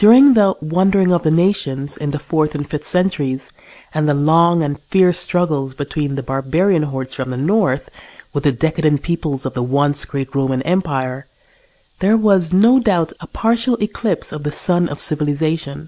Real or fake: real